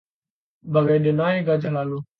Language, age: Indonesian, 19-29